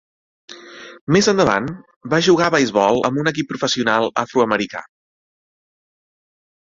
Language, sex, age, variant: Catalan, male, 30-39, Central